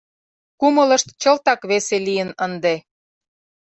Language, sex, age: Mari, female, 40-49